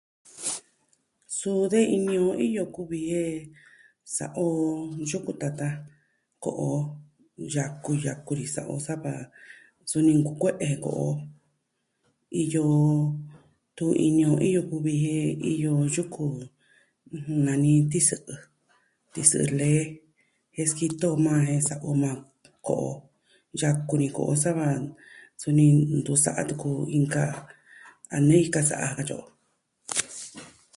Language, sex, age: Southwestern Tlaxiaco Mixtec, female, 40-49